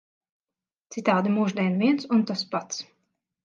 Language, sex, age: Latvian, female, 30-39